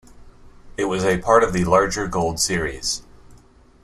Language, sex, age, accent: English, male, 30-39, United States English